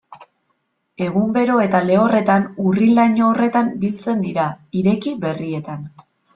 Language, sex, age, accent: Basque, female, 19-29, Mendebalekoa (Araba, Bizkaia, Gipuzkoako mendebaleko herri batzuk)